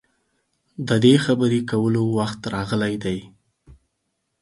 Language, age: Pashto, 19-29